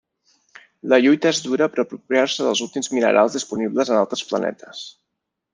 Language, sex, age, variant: Catalan, male, 30-39, Balear